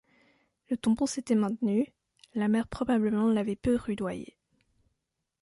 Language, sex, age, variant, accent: French, female, 19-29, Français d'Europe, Français de Suisse